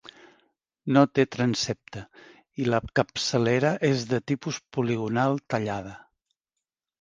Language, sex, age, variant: Catalan, male, 50-59, Central